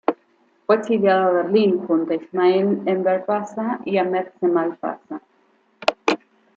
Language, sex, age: Spanish, female, 19-29